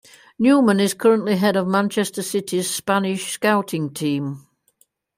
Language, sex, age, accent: English, female, 60-69, England English